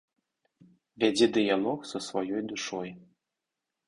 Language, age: Belarusian, 19-29